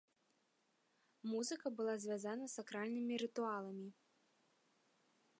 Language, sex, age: Belarusian, female, 19-29